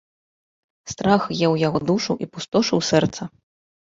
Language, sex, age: Belarusian, female, 19-29